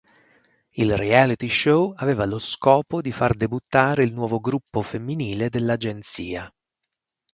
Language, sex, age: Italian, male, 40-49